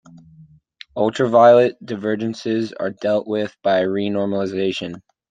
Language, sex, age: English, male, 19-29